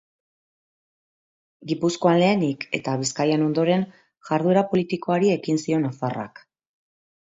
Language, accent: Basque, Mendebalekoa (Araba, Bizkaia, Gipuzkoako mendebaleko herri batzuk)